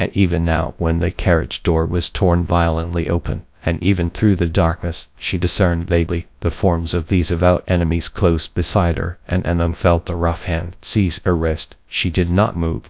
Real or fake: fake